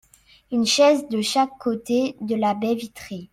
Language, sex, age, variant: French, female, under 19, Français de métropole